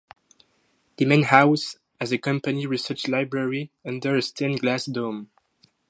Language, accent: English, French